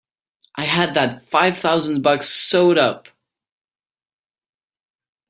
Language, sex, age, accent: English, male, 19-29, United States English